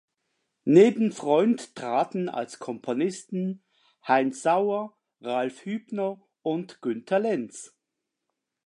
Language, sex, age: German, male, 50-59